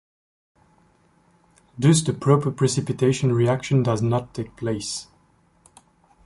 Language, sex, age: English, male, 19-29